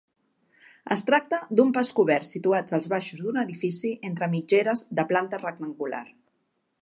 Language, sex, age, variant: Catalan, female, 50-59, Central